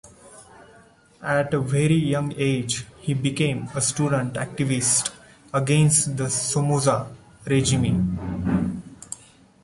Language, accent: English, India and South Asia (India, Pakistan, Sri Lanka)